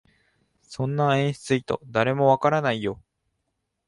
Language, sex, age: Japanese, male, under 19